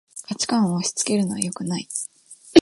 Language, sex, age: Japanese, female, 19-29